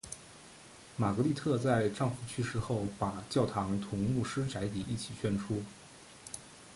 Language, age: Chinese, 30-39